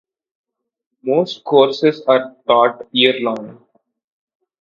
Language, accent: English, India and South Asia (India, Pakistan, Sri Lanka)